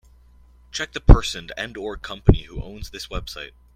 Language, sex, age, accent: English, male, under 19, United States English